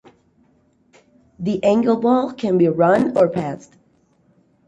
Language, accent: English, United States English